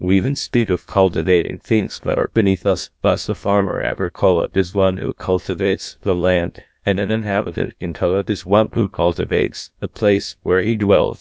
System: TTS, GlowTTS